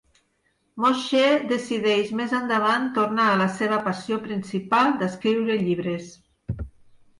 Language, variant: Catalan, Nord-Occidental